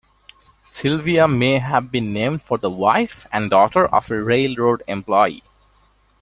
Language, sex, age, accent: English, male, 19-29, India and South Asia (India, Pakistan, Sri Lanka)